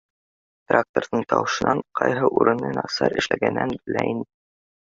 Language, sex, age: Bashkir, male, under 19